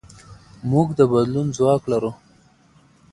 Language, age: Pashto, 30-39